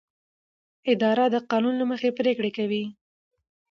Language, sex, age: Pashto, female, 19-29